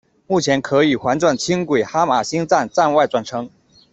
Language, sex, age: Chinese, male, 30-39